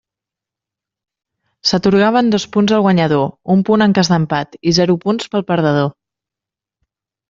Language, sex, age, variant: Catalan, female, 30-39, Central